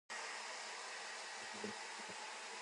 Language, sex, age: Min Nan Chinese, female, 19-29